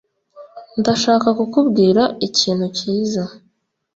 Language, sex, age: Kinyarwanda, female, 30-39